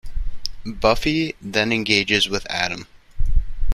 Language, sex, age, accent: English, male, 19-29, United States English